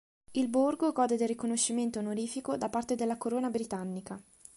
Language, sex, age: Italian, female, 19-29